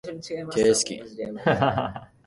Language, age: Japanese, under 19